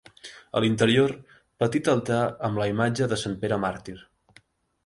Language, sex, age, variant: Catalan, male, 19-29, Central